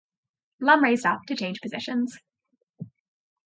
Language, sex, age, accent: English, female, 19-29, United States English